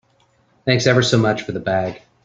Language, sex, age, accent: English, male, 40-49, United States English